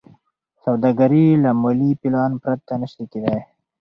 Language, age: Pashto, 19-29